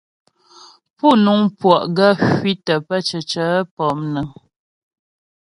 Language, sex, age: Ghomala, female, 30-39